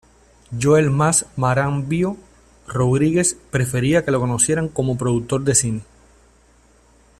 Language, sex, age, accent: Spanish, male, 30-39, Caribe: Cuba, Venezuela, Puerto Rico, República Dominicana, Panamá, Colombia caribeña, México caribeño, Costa del golfo de México